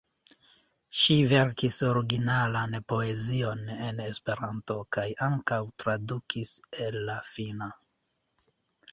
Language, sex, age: Esperanto, male, 40-49